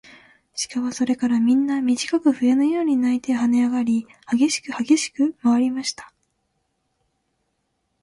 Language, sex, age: Japanese, female, 19-29